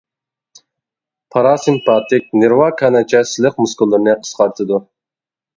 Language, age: Uyghur, 19-29